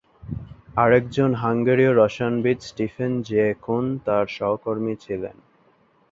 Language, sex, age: Bengali, male, 19-29